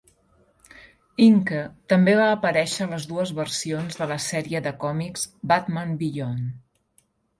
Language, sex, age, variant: Catalan, female, 50-59, Central